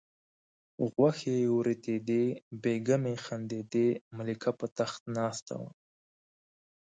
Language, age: Pashto, 19-29